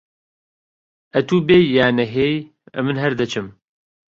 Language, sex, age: Central Kurdish, male, 30-39